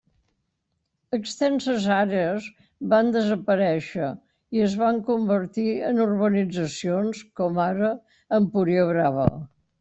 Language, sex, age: Catalan, female, 90+